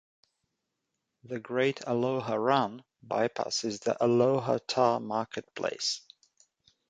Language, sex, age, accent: English, male, 40-49, England English